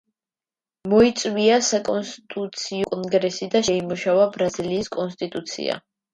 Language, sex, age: Georgian, female, under 19